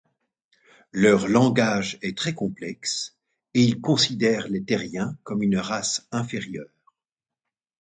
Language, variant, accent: French, Français d'Europe, Français de Belgique